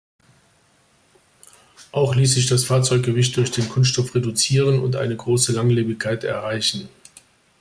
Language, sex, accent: German, male, Deutschland Deutsch